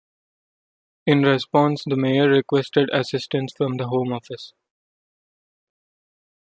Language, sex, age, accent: English, male, 19-29, India and South Asia (India, Pakistan, Sri Lanka)